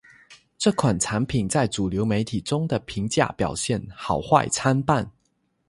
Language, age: Chinese, 19-29